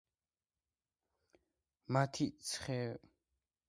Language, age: Georgian, under 19